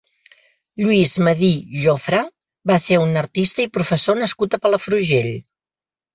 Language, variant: Catalan, Central